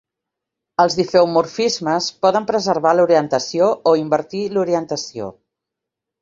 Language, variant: Catalan, Central